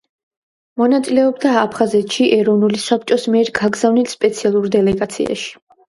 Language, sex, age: Georgian, female, under 19